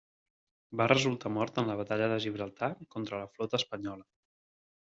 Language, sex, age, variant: Catalan, male, 19-29, Central